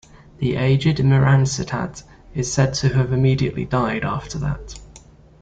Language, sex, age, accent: English, male, 19-29, England English